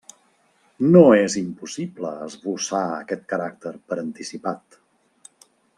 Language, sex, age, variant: Catalan, male, 50-59, Central